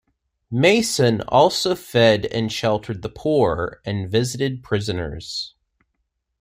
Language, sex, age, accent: English, male, 40-49, United States English